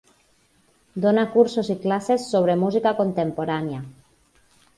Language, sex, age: Catalan, female, 30-39